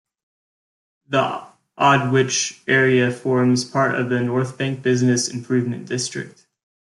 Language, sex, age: English, male, 19-29